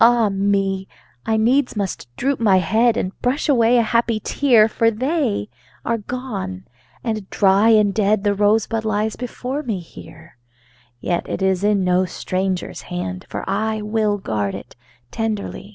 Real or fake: real